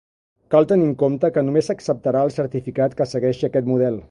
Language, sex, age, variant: Catalan, male, 50-59, Central